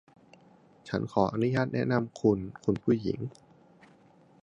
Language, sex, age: Thai, male, 30-39